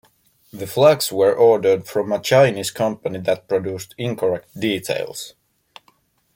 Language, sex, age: English, male, 19-29